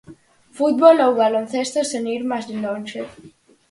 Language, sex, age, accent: Galician, female, under 19, Normativo (estándar)